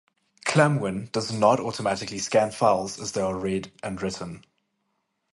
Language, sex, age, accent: English, male, 30-39, Southern African (South Africa, Zimbabwe, Namibia)